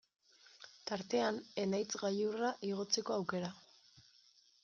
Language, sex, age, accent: Basque, female, 19-29, Mendebalekoa (Araba, Bizkaia, Gipuzkoako mendebaleko herri batzuk)